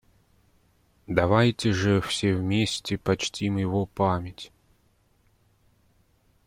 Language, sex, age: Russian, male, 30-39